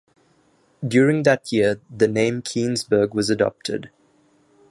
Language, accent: English, England English; India and South Asia (India, Pakistan, Sri Lanka)